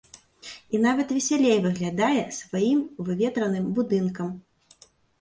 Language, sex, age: Belarusian, female, 30-39